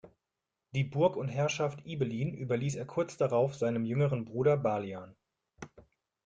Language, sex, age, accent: German, male, 30-39, Deutschland Deutsch